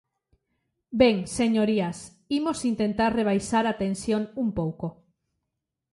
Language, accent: Galician, Normativo (estándar)